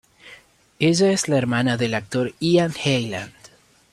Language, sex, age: Spanish, male, 19-29